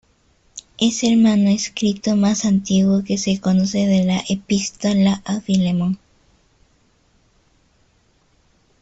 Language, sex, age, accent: Spanish, female, under 19, Andino-Pacífico: Colombia, Perú, Ecuador, oeste de Bolivia y Venezuela andina